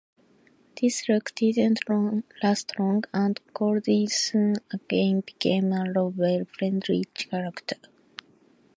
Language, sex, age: English, female, 19-29